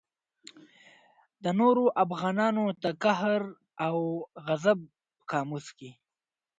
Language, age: Pashto, 19-29